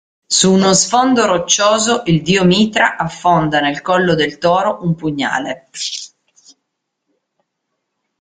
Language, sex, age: Italian, female, 50-59